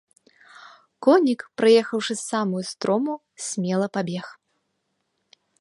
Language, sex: Belarusian, female